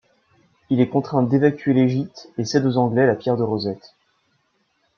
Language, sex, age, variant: French, male, 19-29, Français de métropole